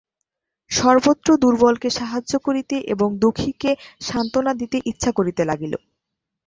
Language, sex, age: Bengali, female, 19-29